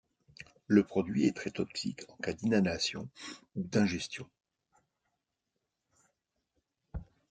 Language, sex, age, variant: French, male, 50-59, Français de métropole